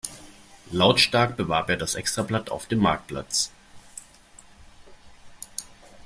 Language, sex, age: German, male, 30-39